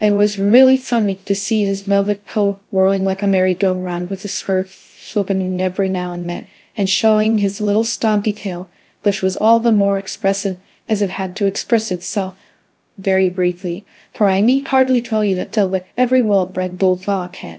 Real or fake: fake